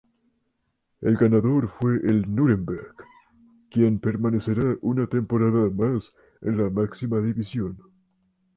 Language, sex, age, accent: Spanish, male, 19-29, Andino-Pacífico: Colombia, Perú, Ecuador, oeste de Bolivia y Venezuela andina